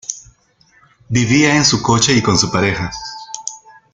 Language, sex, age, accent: Spanish, male, 40-49, Andino-Pacífico: Colombia, Perú, Ecuador, oeste de Bolivia y Venezuela andina